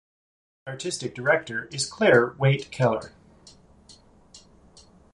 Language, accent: English, Canadian English